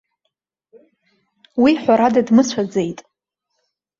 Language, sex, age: Abkhazian, female, 30-39